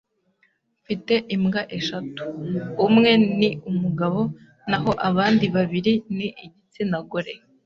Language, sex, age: Kinyarwanda, female, 19-29